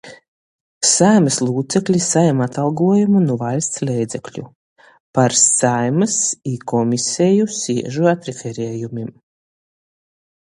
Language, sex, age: Latgalian, female, 30-39